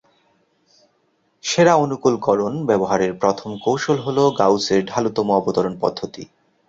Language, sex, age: Bengali, male, 30-39